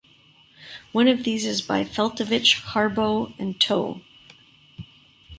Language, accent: English, Canadian English